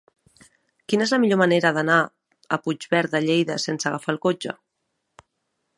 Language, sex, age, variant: Catalan, female, 30-39, Central